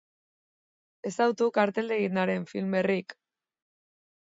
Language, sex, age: Basque, female, 30-39